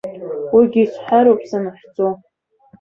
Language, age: Abkhazian, under 19